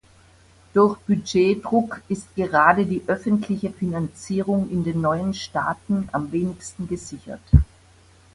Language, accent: German, Deutschland Deutsch